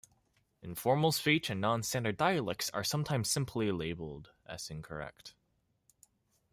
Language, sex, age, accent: English, male, under 19, Hong Kong English